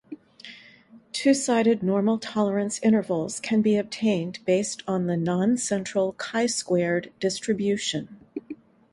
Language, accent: English, United States English